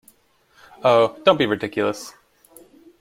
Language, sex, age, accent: English, male, 30-39, United States English